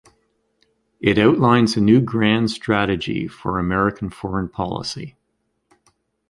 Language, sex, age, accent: English, male, 60-69, Canadian English